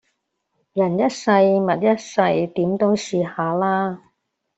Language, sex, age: Cantonese, female, 70-79